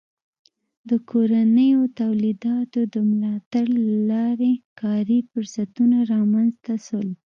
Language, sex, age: Pashto, female, 19-29